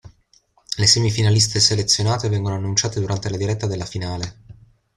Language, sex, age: Italian, male, 19-29